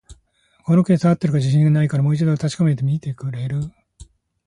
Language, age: Japanese, 50-59